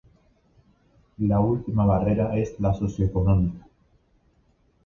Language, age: Spanish, 19-29